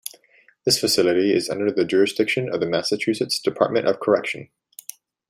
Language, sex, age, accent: English, male, 19-29, United States English